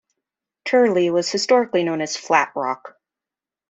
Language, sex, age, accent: English, female, 30-39, United States English